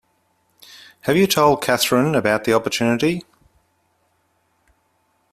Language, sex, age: English, male, 50-59